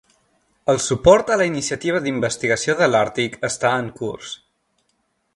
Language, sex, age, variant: Catalan, male, 19-29, Central